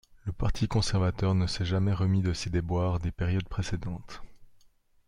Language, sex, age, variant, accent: French, male, 30-39, Français d'Europe, Français de Suisse